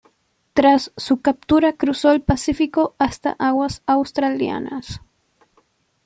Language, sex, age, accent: Spanish, female, under 19, Andino-Pacífico: Colombia, Perú, Ecuador, oeste de Bolivia y Venezuela andina